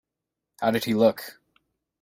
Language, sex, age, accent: English, male, 19-29, United States English